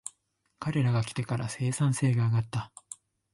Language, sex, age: Japanese, male, 19-29